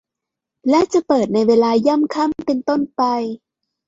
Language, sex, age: Thai, female, 30-39